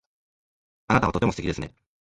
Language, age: Japanese, 40-49